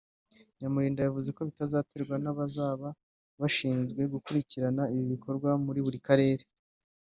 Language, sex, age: Kinyarwanda, male, 30-39